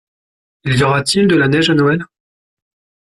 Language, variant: French, Français de métropole